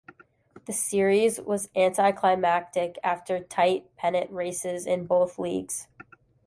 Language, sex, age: English, female, 19-29